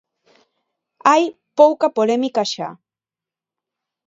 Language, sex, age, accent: Galician, female, 19-29, Neofalante